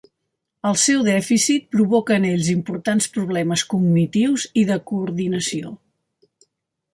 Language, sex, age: Catalan, female, 70-79